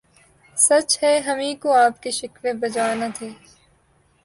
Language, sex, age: Urdu, female, 19-29